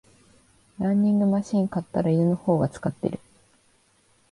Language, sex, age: Japanese, female, 19-29